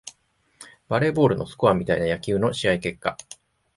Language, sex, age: Japanese, male, 40-49